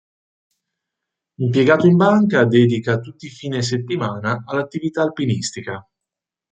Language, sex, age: Italian, male, 30-39